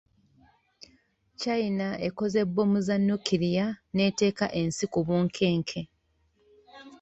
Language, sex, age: Ganda, female, 19-29